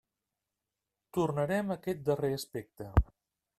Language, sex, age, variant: Catalan, male, 50-59, Central